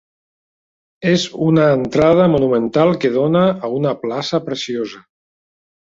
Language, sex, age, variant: Catalan, male, 40-49, Nord-Occidental